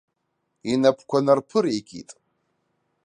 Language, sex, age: Abkhazian, male, 19-29